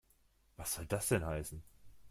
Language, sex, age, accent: German, male, 19-29, Deutschland Deutsch